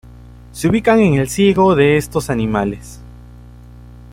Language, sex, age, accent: Spanish, male, 19-29, Andino-Pacífico: Colombia, Perú, Ecuador, oeste de Bolivia y Venezuela andina